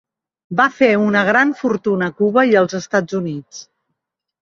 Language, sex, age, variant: Catalan, female, 50-59, Central